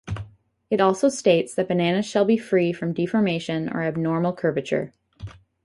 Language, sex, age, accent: English, female, 19-29, United States English